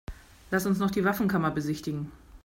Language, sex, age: German, female, 30-39